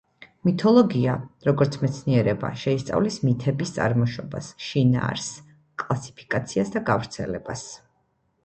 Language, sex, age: Georgian, female, 30-39